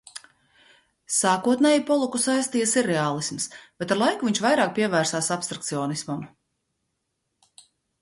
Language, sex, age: Latvian, female, 50-59